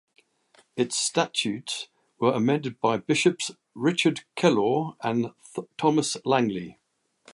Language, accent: English, England English